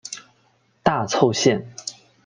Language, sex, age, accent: Chinese, male, 19-29, 出生地：广东省